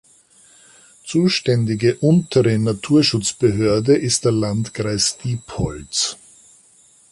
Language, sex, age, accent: German, male, 60-69, Österreichisches Deutsch